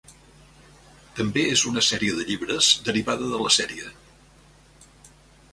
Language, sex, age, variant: Catalan, male, 70-79, Central